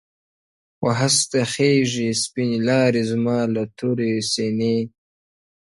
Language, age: Pashto, 19-29